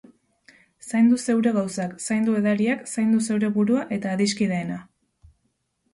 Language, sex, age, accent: Basque, female, 19-29, Erdialdekoa edo Nafarra (Gipuzkoa, Nafarroa)